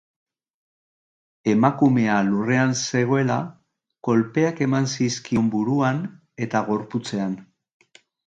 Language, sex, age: Basque, male, 60-69